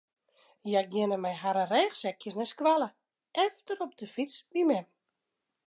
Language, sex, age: Western Frisian, female, 40-49